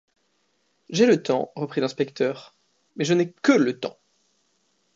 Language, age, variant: French, 19-29, Français de métropole